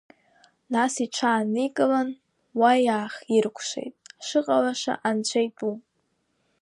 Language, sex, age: Abkhazian, female, under 19